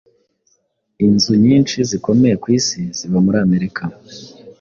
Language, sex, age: Kinyarwanda, male, 19-29